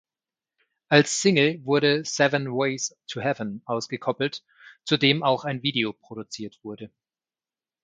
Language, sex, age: German, male, 40-49